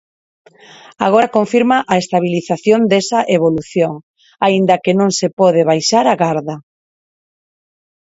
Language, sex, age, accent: Galician, female, 40-49, Neofalante